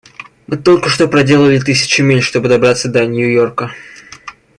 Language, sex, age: Russian, male, 19-29